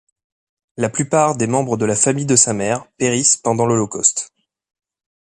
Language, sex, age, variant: French, male, 30-39, Français de métropole